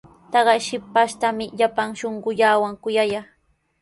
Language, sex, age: Sihuas Ancash Quechua, female, 19-29